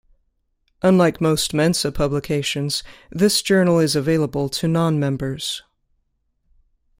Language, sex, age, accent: English, female, 30-39, United States English